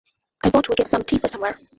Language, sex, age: English, female, 19-29